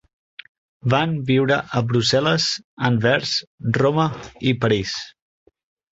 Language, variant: Catalan, Central